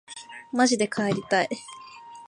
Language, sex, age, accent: Japanese, female, 19-29, 東京